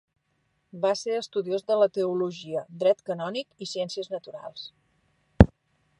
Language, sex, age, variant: Catalan, female, 40-49, Central